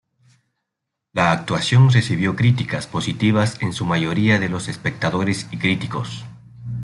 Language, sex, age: Spanish, male, 30-39